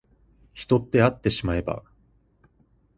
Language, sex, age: Japanese, male, 19-29